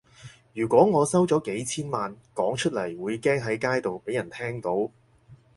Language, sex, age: Cantonese, male, 30-39